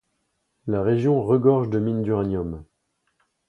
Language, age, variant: French, 40-49, Français de métropole